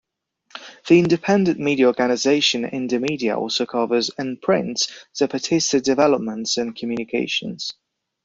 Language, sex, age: English, male, 30-39